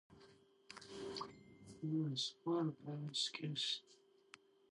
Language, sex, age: Georgian, female, 19-29